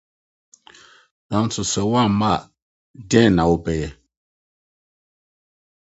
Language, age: Akan, 60-69